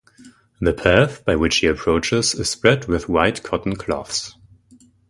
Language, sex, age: English, male, 19-29